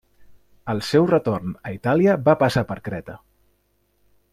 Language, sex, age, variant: Catalan, male, 19-29, Central